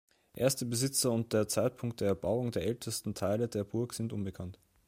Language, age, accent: German, 19-29, Österreichisches Deutsch